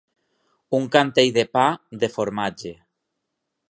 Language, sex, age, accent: Catalan, male, 30-39, valencià